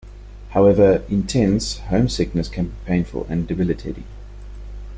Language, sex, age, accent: English, male, 30-39, Southern African (South Africa, Zimbabwe, Namibia)